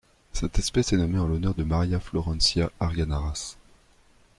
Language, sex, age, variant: French, male, 19-29, Français de métropole